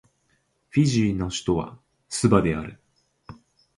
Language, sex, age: Japanese, male, 19-29